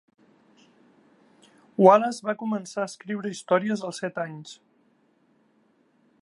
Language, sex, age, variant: Catalan, male, 40-49, Central